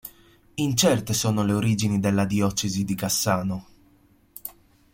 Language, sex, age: Italian, male, 19-29